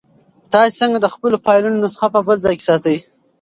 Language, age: Pashto, 19-29